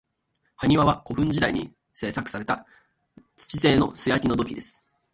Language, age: Japanese, 19-29